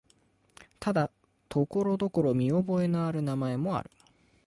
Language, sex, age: Japanese, male, 19-29